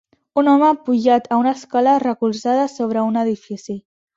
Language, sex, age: Catalan, female, under 19